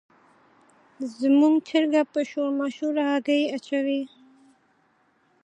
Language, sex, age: Pashto, female, 19-29